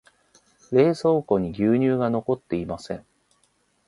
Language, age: Japanese, 40-49